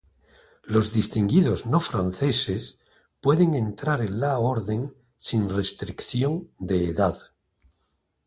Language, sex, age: Spanish, male, 60-69